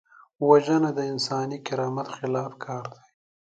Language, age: Pashto, 19-29